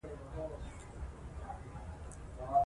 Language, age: Pashto, 19-29